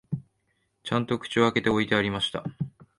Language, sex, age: Japanese, male, 19-29